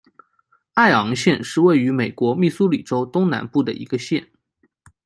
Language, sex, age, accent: Chinese, male, 19-29, 出生地：江苏省